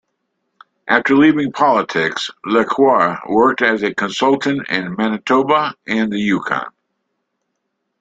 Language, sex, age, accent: English, male, 60-69, United States English